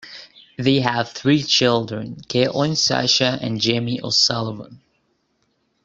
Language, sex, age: English, male, 19-29